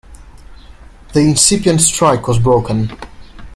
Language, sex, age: English, male, under 19